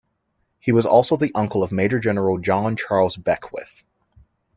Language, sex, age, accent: English, male, 19-29, United States English